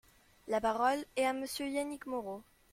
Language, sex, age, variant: French, female, under 19, Français de métropole